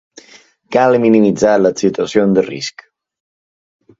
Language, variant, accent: Catalan, Balear, mallorquí